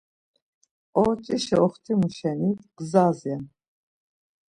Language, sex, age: Laz, female, 50-59